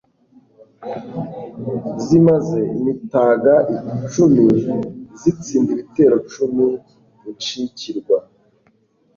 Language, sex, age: Kinyarwanda, male, 19-29